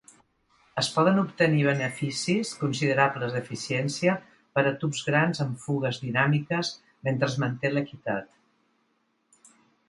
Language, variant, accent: Catalan, Central, central